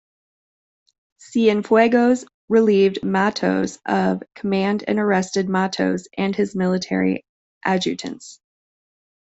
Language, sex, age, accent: English, female, 30-39, United States English